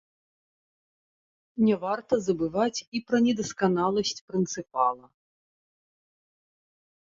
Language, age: Belarusian, 40-49